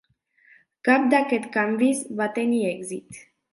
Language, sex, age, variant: Catalan, female, 19-29, Nord-Occidental